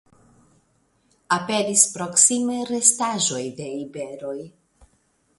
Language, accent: Esperanto, Internacia